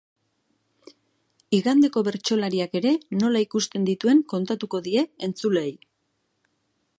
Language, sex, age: Basque, female, 40-49